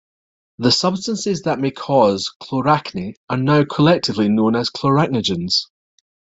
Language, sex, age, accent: English, male, 40-49, Scottish English